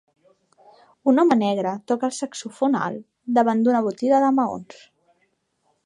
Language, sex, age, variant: Catalan, female, 19-29, Central